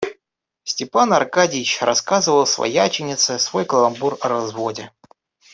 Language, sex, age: Russian, male, under 19